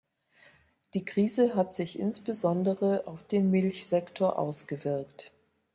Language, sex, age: German, female, 50-59